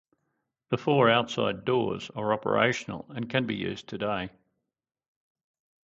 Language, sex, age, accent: English, male, 60-69, Australian English